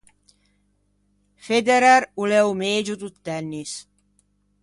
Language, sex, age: Ligurian, female, 60-69